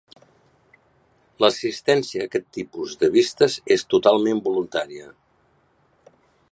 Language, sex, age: Catalan, male, 60-69